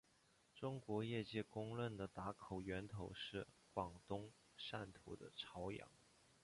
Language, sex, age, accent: Chinese, male, 19-29, 出生地：江西省